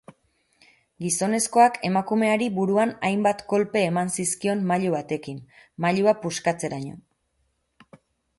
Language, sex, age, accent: Basque, female, 30-39, Erdialdekoa edo Nafarra (Gipuzkoa, Nafarroa)